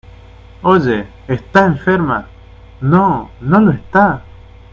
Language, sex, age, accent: Spanish, male, 19-29, Rioplatense: Argentina, Uruguay, este de Bolivia, Paraguay